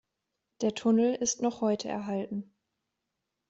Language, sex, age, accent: German, female, 19-29, Deutschland Deutsch